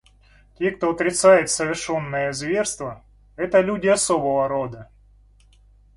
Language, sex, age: Russian, male, 40-49